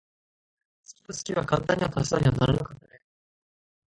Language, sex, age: Japanese, male, 19-29